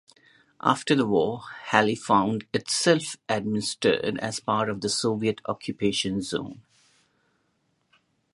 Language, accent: English, India and South Asia (India, Pakistan, Sri Lanka)